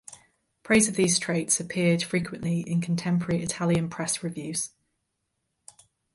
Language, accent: English, England English